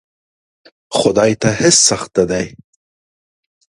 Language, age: Pashto, 30-39